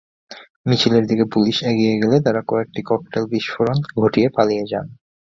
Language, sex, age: Bengali, male, 19-29